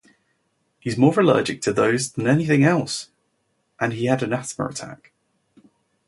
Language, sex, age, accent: English, male, 19-29, England English